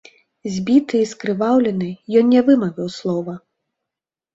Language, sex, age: Belarusian, female, 30-39